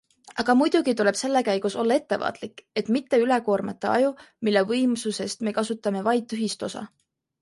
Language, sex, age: Estonian, female, 19-29